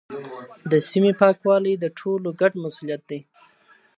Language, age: Pashto, 19-29